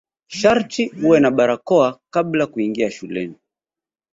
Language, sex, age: Swahili, male, 30-39